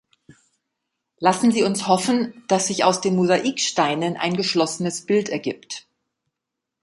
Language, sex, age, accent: German, female, 50-59, Deutschland Deutsch